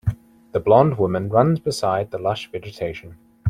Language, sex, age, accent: English, male, 19-29, New Zealand English